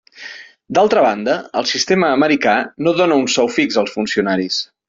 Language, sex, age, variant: Catalan, male, 40-49, Central